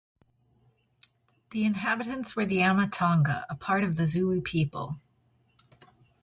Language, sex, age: English, female, 40-49